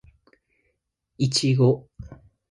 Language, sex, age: Japanese, male, 30-39